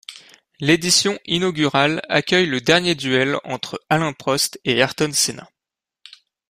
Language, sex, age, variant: French, male, 19-29, Français de métropole